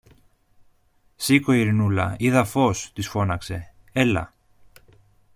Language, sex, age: Greek, male, 30-39